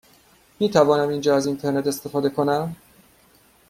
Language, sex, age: Persian, male, 30-39